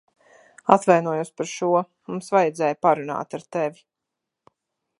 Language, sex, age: Latvian, female, 40-49